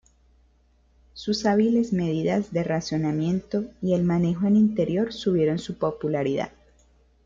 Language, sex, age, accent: Spanish, female, 30-39, Caribe: Cuba, Venezuela, Puerto Rico, República Dominicana, Panamá, Colombia caribeña, México caribeño, Costa del golfo de México